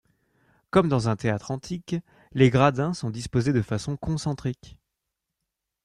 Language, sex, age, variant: French, male, 19-29, Français de métropole